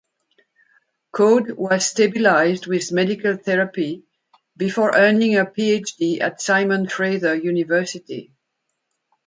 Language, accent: English, French